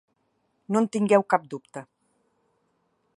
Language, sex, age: Catalan, female, 60-69